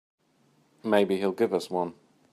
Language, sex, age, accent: English, male, 40-49, England English